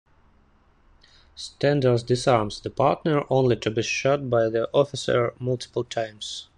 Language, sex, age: English, male, 19-29